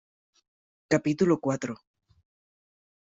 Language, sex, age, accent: Spanish, female, 30-39, América central